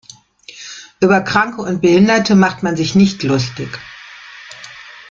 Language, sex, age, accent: German, female, 60-69, Deutschland Deutsch